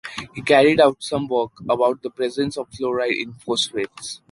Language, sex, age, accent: English, male, 19-29, India and South Asia (India, Pakistan, Sri Lanka)